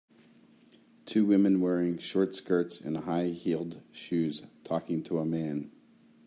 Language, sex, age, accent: English, male, 50-59, United States English